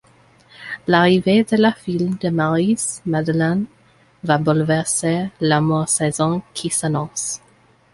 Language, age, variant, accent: French, 19-29, Français d'Amérique du Nord, Français des États-Unis